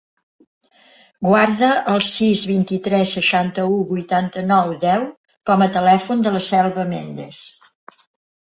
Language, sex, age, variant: Catalan, female, 60-69, Central